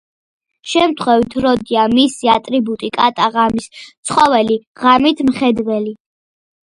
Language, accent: Georgian, ჩვეულებრივი